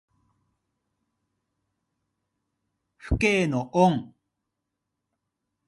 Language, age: Japanese, 19-29